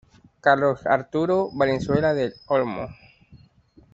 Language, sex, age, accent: Spanish, male, 19-29, Caribe: Cuba, Venezuela, Puerto Rico, República Dominicana, Panamá, Colombia caribeña, México caribeño, Costa del golfo de México